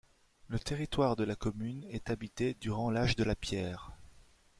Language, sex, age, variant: French, male, 30-39, Français de métropole